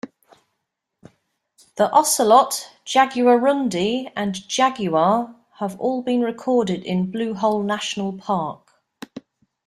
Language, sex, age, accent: English, female, 50-59, England English